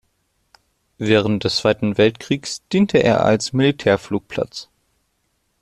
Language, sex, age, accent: German, male, under 19, Deutschland Deutsch